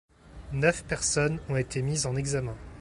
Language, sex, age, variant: French, male, 19-29, Français de métropole